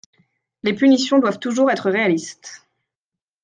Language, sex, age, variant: French, female, 19-29, Français de métropole